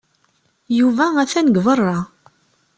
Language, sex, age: Kabyle, female, 30-39